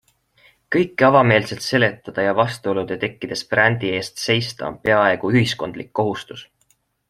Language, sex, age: Estonian, male, 19-29